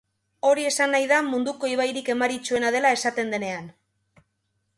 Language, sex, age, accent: Basque, female, 19-29, Erdialdekoa edo Nafarra (Gipuzkoa, Nafarroa)